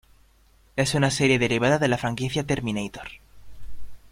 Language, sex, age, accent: Spanish, male, 19-29, España: Centro-Sur peninsular (Madrid, Toledo, Castilla-La Mancha)